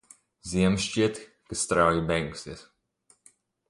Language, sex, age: Latvian, male, under 19